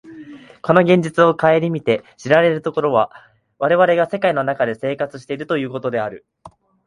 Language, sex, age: Japanese, male, 19-29